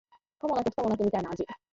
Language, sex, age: Japanese, female, under 19